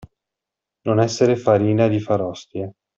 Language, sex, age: Italian, male, 40-49